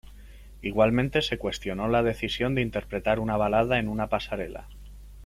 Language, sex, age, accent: Spanish, male, 19-29, España: Sur peninsular (Andalucia, Extremadura, Murcia)